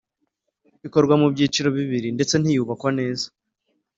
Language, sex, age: Kinyarwanda, male, 30-39